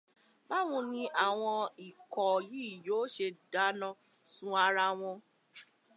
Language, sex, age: Yoruba, female, 19-29